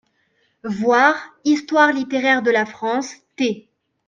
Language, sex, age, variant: French, male, 30-39, Français de métropole